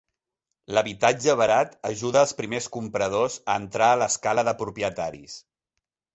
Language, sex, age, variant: Catalan, male, 40-49, Central